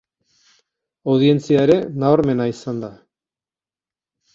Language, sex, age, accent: Basque, male, 50-59, Mendebalekoa (Araba, Bizkaia, Gipuzkoako mendebaleko herri batzuk)